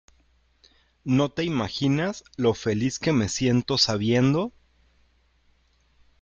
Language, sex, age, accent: Spanish, male, 30-39, México